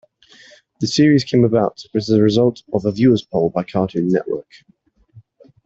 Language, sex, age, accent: English, male, 19-29, England English